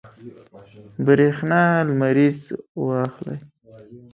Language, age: Pashto, 19-29